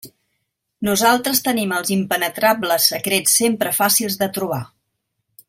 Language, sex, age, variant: Catalan, female, 60-69, Central